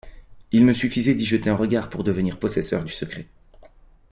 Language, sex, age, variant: French, male, 30-39, Français de métropole